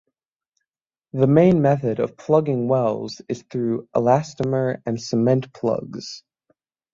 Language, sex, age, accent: English, male, under 19, United States English